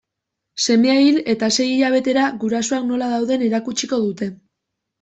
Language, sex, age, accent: Basque, female, under 19, Erdialdekoa edo Nafarra (Gipuzkoa, Nafarroa)